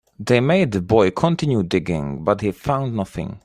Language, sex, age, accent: English, male, under 19, England English